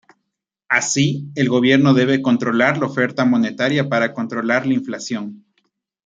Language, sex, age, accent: Spanish, male, 30-39, Andino-Pacífico: Colombia, Perú, Ecuador, oeste de Bolivia y Venezuela andina